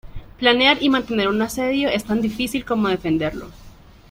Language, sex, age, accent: Spanish, female, 19-29, Andino-Pacífico: Colombia, Perú, Ecuador, oeste de Bolivia y Venezuela andina